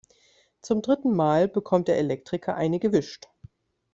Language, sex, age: German, female, 30-39